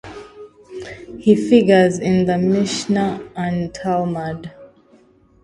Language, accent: English, England English